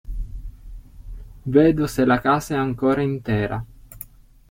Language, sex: Italian, male